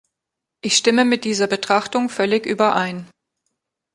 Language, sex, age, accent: German, female, 40-49, Deutschland Deutsch